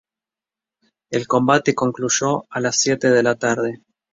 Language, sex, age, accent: Spanish, male, 19-29, Rioplatense: Argentina, Uruguay, este de Bolivia, Paraguay